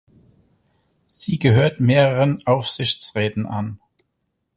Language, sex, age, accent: German, male, 40-49, Deutschland Deutsch